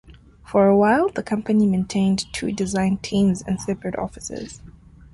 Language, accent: English, Southern African (South Africa, Zimbabwe, Namibia)